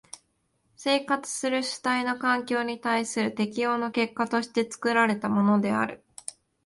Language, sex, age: Japanese, female, 19-29